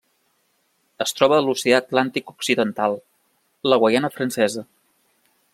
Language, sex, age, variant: Catalan, male, 30-39, Central